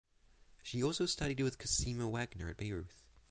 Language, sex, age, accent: English, male, 19-29, England English; New Zealand English